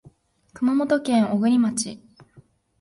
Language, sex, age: Japanese, female, 19-29